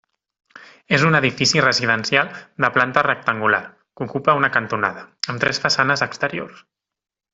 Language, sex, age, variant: Catalan, male, 30-39, Central